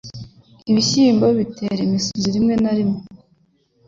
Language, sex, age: Kinyarwanda, female, 19-29